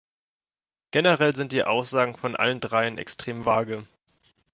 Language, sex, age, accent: German, male, 19-29, Deutschland Deutsch